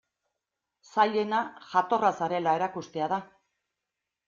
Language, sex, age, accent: Basque, female, 60-69, Erdialdekoa edo Nafarra (Gipuzkoa, Nafarroa)